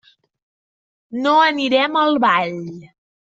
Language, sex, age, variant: Catalan, female, 19-29, Central